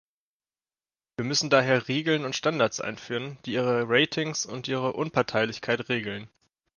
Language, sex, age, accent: German, male, 19-29, Deutschland Deutsch